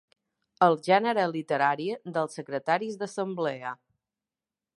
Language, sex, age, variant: Catalan, female, 30-39, Balear